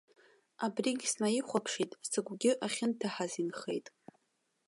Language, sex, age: Abkhazian, female, 19-29